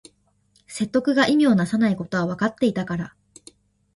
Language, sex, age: Japanese, female, 19-29